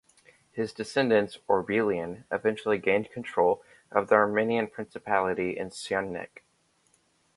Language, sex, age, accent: English, male, under 19, United States English